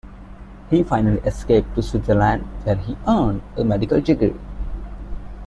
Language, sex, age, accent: English, male, 19-29, India and South Asia (India, Pakistan, Sri Lanka)